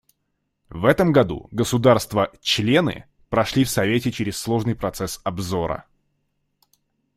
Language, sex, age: Russian, male, 19-29